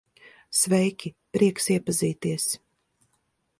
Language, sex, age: Latvian, female, 40-49